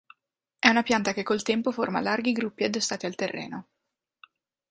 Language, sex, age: Italian, female, under 19